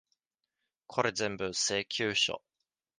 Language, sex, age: Japanese, male, 19-29